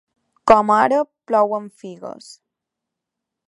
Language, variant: Catalan, Balear